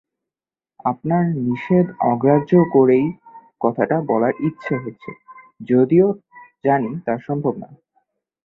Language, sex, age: Bengali, male, 19-29